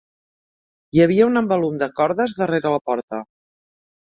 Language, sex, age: Catalan, female, 50-59